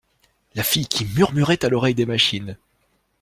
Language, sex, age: French, male, 40-49